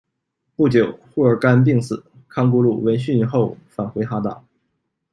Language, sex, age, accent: Chinese, male, 19-29, 出生地：吉林省